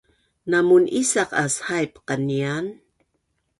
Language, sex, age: Bunun, female, 60-69